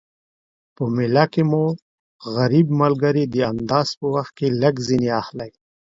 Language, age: Pashto, 40-49